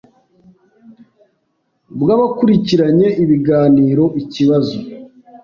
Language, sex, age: Kinyarwanda, male, 19-29